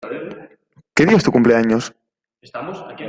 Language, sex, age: Spanish, male, 19-29